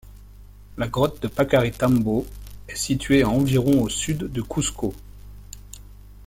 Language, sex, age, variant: French, male, 40-49, Français de métropole